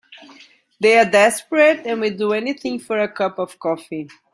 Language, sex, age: English, female, 40-49